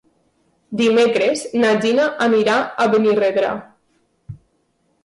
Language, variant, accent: Catalan, Valencià meridional, valencià